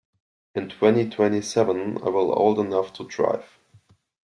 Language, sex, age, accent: English, male, 19-29, United States English